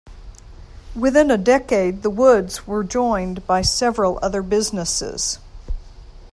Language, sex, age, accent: English, female, 60-69, United States English